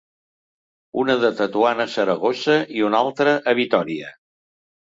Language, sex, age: Catalan, male, 70-79